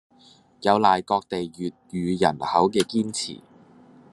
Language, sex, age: Cantonese, male, under 19